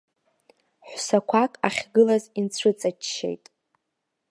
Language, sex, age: Abkhazian, female, 19-29